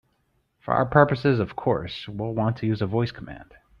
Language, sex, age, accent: English, male, 30-39, United States English